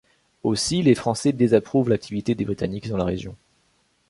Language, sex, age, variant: French, male, 19-29, Français de métropole